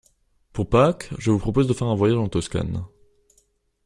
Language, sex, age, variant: French, male, 19-29, Français de métropole